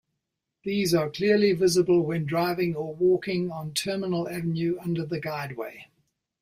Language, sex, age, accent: English, male, 70-79, New Zealand English